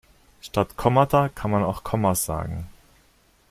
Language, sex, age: German, male, 30-39